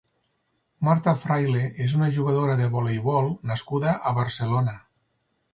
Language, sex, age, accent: Catalan, male, 50-59, Lleidatà